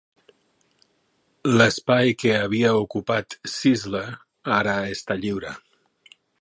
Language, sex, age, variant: Catalan, male, 40-49, Central